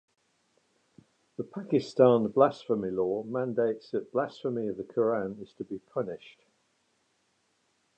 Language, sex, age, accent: English, male, 70-79, England English